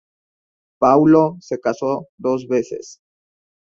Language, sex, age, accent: Spanish, male, 19-29, México